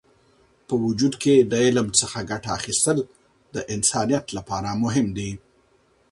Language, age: Pashto, 40-49